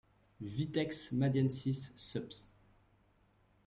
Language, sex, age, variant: French, male, 19-29, Français de métropole